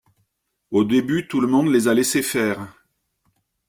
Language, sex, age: French, male, 50-59